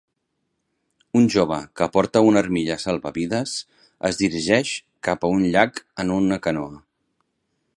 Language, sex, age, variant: Catalan, male, 40-49, Central